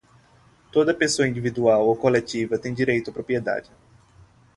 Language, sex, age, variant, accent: Portuguese, male, 19-29, Portuguese (Brasil), Nordestino